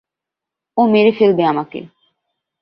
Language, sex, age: Bengali, female, 19-29